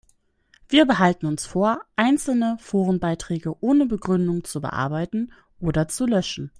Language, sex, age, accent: German, female, 19-29, Deutschland Deutsch